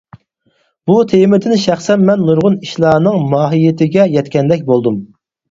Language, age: Uyghur, 30-39